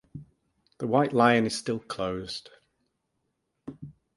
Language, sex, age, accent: English, male, 60-69, England English